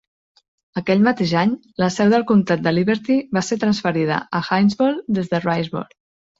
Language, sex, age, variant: Catalan, female, 30-39, Central